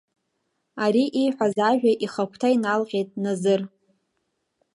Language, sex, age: Abkhazian, female, under 19